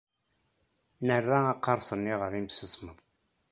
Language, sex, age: Kabyle, male, 60-69